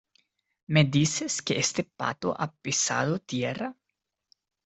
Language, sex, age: Spanish, male, 19-29